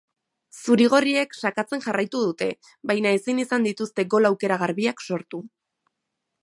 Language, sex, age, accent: Basque, female, 19-29, Erdialdekoa edo Nafarra (Gipuzkoa, Nafarroa)